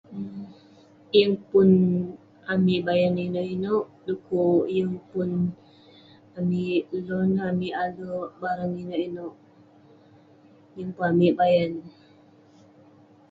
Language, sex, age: Western Penan, female, 19-29